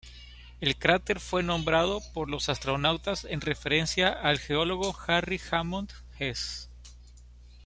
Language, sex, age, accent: Spanish, male, 30-39, México